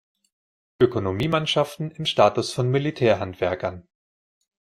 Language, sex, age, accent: German, male, 30-39, Deutschland Deutsch